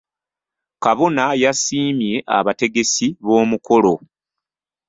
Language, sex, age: Ganda, male, 30-39